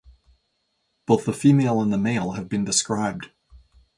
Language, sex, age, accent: English, male, 50-59, Canadian English